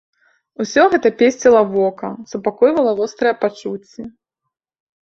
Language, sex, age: Belarusian, female, 30-39